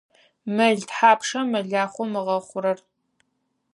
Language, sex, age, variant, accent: Adyghe, female, under 19, Адыгабзэ (Кирил, пстэумэ зэдыряе), Кıэмгуй (Çemguy)